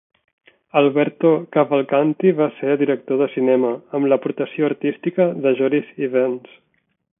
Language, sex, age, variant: Catalan, male, 30-39, Central